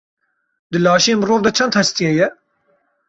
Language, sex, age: Kurdish, male, 19-29